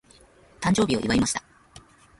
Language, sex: Japanese, female